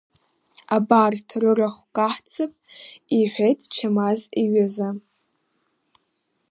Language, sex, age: Abkhazian, female, under 19